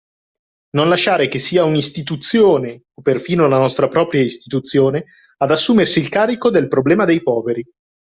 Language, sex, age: Italian, male, 30-39